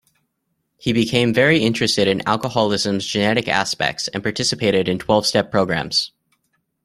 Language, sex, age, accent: English, male, 19-29, United States English